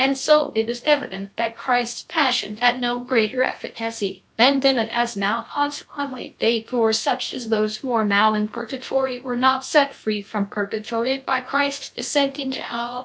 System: TTS, GlowTTS